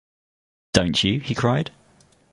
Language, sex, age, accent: English, male, 30-39, England English